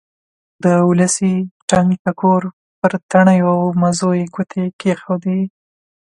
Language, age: Pashto, 19-29